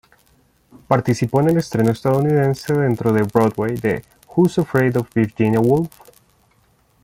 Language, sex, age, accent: Spanish, male, 30-39, Andino-Pacífico: Colombia, Perú, Ecuador, oeste de Bolivia y Venezuela andina